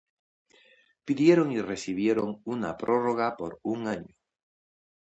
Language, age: Spanish, 60-69